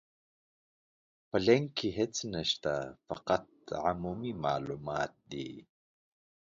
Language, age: Pashto, 50-59